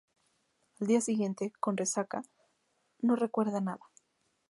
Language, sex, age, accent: Spanish, female, 19-29, México